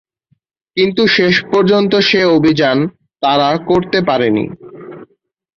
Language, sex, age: Bengali, male, 19-29